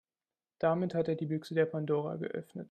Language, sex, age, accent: German, male, 19-29, Deutschland Deutsch